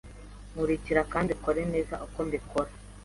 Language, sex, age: Kinyarwanda, female, 19-29